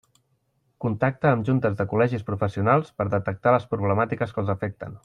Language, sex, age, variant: Catalan, male, 30-39, Central